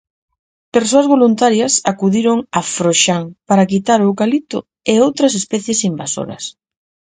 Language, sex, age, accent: Galician, female, 30-39, Central (gheada); Normativo (estándar)